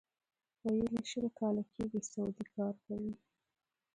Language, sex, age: Pashto, female, 19-29